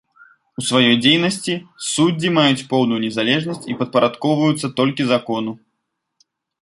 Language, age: Belarusian, 19-29